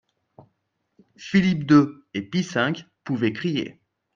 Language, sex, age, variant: French, male, 30-39, Français de métropole